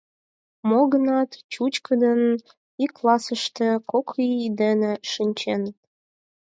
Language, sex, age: Mari, female, under 19